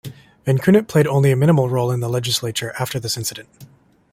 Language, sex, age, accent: English, male, 19-29, Canadian English